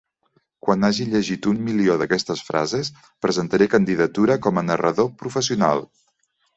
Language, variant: Catalan, Central